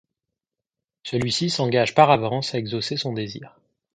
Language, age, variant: French, 19-29, Français de métropole